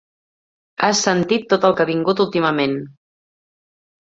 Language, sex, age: Catalan, female, 30-39